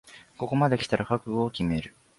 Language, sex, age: Japanese, male, 19-29